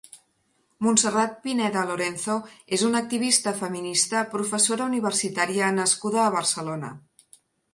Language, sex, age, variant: Catalan, female, 50-59, Central